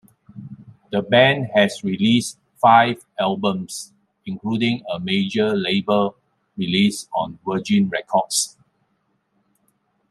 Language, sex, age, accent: English, male, 60-69, Malaysian English